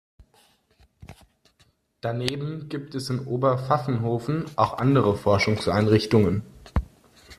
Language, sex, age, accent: German, male, 19-29, Deutschland Deutsch